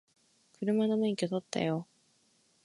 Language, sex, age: Japanese, female, 19-29